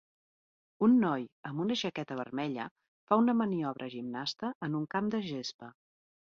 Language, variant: Catalan, Central